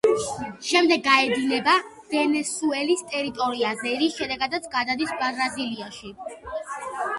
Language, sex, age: Georgian, female, under 19